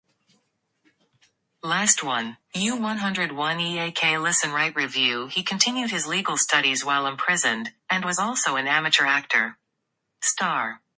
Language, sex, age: English, female, under 19